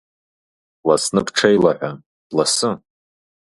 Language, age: Abkhazian, 19-29